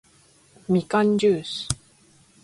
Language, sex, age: Japanese, female, 19-29